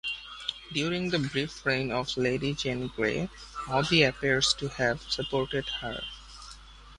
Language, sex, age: English, male, 19-29